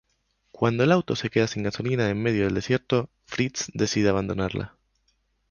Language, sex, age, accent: Spanish, male, 19-29, España: Islas Canarias